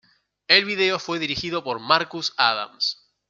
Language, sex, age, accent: Spanish, male, 19-29, Rioplatense: Argentina, Uruguay, este de Bolivia, Paraguay